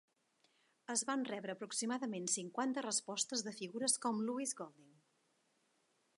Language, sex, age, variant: Catalan, female, 40-49, Septentrional